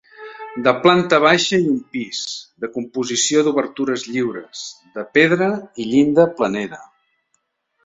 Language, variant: Catalan, Central